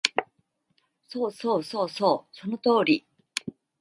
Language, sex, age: Japanese, female, 30-39